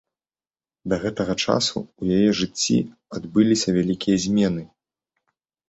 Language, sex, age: Belarusian, male, 30-39